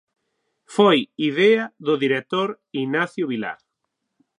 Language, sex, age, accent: Galician, male, 19-29, Central (gheada)